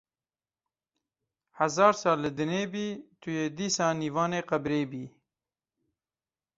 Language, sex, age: Kurdish, male, 30-39